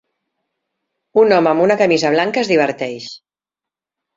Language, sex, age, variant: Catalan, female, 50-59, Central